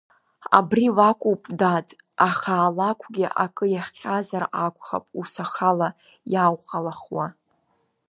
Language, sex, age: Abkhazian, female, under 19